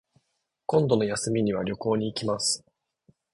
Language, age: Japanese, 19-29